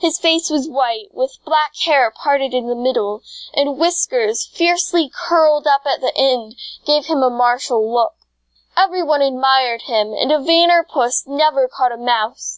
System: none